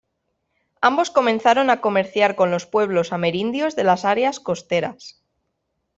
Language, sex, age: Spanish, female, 19-29